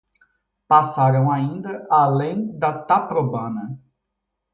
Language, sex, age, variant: Portuguese, male, 30-39, Portuguese (Brasil)